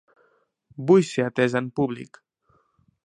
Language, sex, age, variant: Catalan, male, under 19, Central